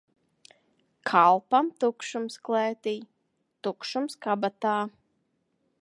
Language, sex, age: Latvian, female, 19-29